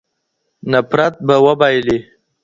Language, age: Pashto, under 19